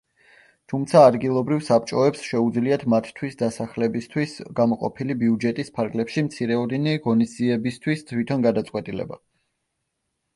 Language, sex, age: Georgian, male, 19-29